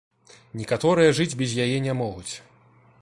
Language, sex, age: Belarusian, male, 19-29